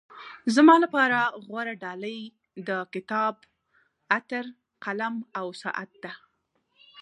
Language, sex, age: Pashto, female, 19-29